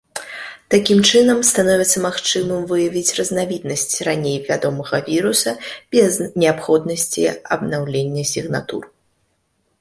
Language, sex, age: Belarusian, female, 19-29